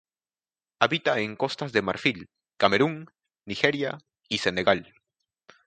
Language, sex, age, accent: Spanish, male, under 19, Andino-Pacífico: Colombia, Perú, Ecuador, oeste de Bolivia y Venezuela andina